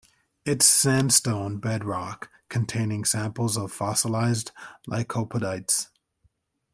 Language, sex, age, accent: English, male, 30-39, United States English